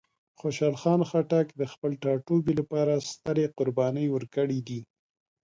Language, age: Pashto, 40-49